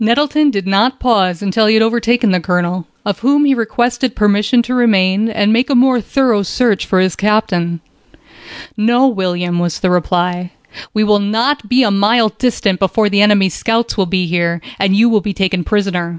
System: none